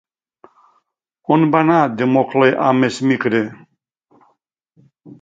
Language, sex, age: Catalan, male, 60-69